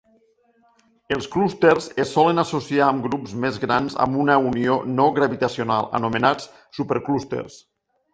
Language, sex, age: Catalan, male, 50-59